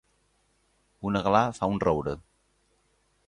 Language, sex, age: Catalan, male, 30-39